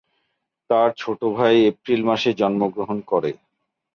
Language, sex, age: Bengali, male, 40-49